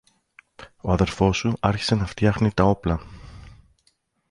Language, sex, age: Greek, male, 30-39